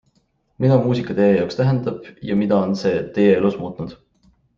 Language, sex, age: Estonian, male, 19-29